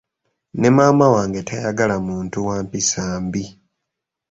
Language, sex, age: Ganda, male, 19-29